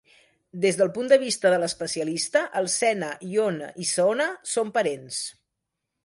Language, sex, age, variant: Catalan, female, 50-59, Central